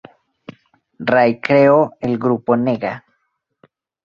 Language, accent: Spanish, Andino-Pacífico: Colombia, Perú, Ecuador, oeste de Bolivia y Venezuela andina